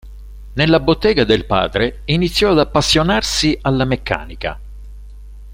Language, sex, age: Italian, male, 60-69